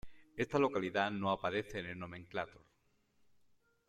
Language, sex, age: Spanish, male, 40-49